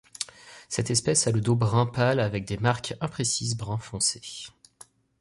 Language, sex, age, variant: French, male, 30-39, Français de métropole